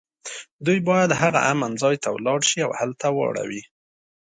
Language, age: Pashto, 30-39